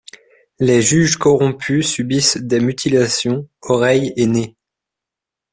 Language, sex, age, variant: French, male, 30-39, Français de métropole